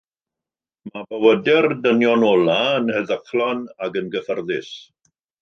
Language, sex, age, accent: Welsh, male, 50-59, Y Deyrnas Unedig Cymraeg